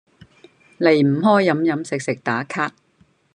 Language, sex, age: Cantonese, female, 60-69